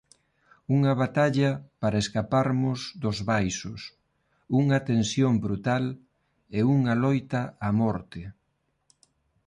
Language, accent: Galician, Neofalante